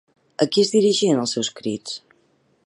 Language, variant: Catalan, Central